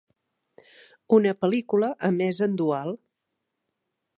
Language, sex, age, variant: Catalan, female, 50-59, Central